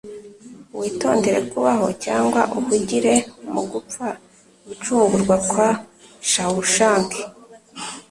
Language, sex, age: Kinyarwanda, female, 19-29